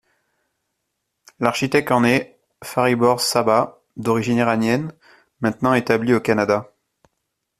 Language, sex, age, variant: French, male, 30-39, Français de métropole